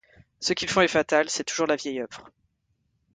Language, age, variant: French, 30-39, Français de métropole